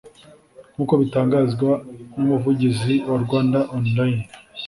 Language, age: Kinyarwanda, 19-29